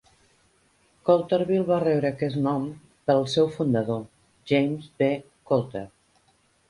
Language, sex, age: Catalan, female, 50-59